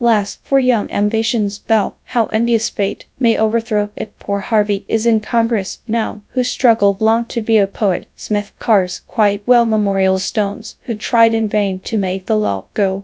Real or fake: fake